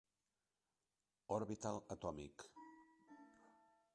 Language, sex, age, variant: Catalan, male, 60-69, Central